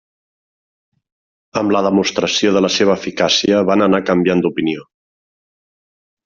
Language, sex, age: Catalan, male, 40-49